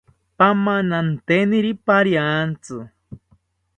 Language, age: South Ucayali Ashéninka, 30-39